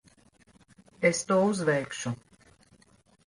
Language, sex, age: Latvian, female, 50-59